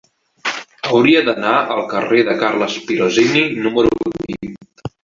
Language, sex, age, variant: Catalan, male, 19-29, Nord-Occidental